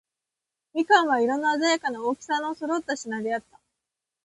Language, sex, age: Japanese, female, 19-29